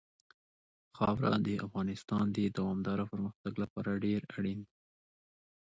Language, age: Pashto, 19-29